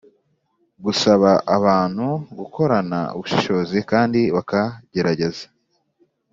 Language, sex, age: Kinyarwanda, male, 19-29